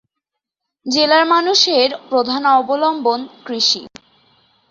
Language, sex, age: Bengali, female, under 19